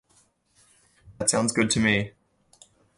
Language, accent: English, Australian English